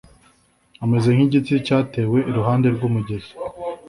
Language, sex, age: Kinyarwanda, male, 19-29